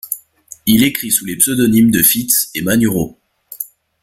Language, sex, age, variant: French, male, 19-29, Français de métropole